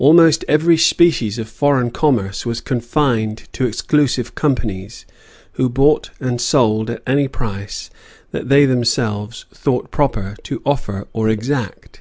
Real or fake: real